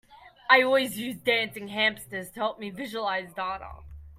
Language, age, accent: English, under 19, Australian English